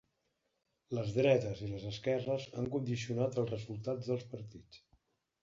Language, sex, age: Catalan, male, 50-59